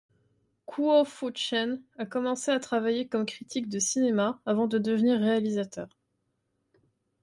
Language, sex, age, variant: French, female, 19-29, Français de métropole